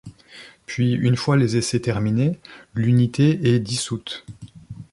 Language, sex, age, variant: French, male, 30-39, Français de métropole